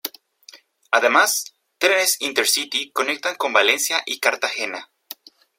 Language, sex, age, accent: Spanish, male, 19-29, México